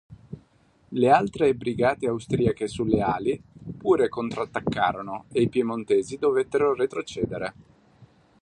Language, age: Italian, 30-39